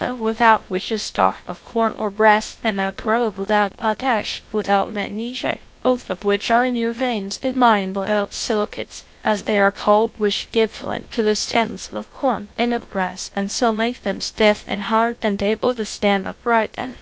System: TTS, GlowTTS